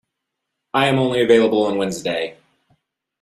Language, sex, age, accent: English, male, 19-29, United States English